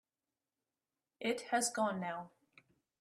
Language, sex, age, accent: English, female, 19-29, Canadian English